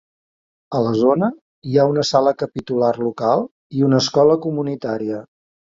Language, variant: Catalan, Central